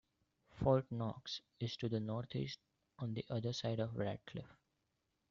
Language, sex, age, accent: English, male, 19-29, India and South Asia (India, Pakistan, Sri Lanka)